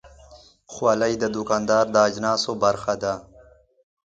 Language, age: Pashto, 19-29